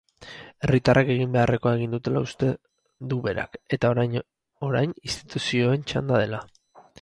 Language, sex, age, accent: Basque, male, 30-39, Mendebalekoa (Araba, Bizkaia, Gipuzkoako mendebaleko herri batzuk)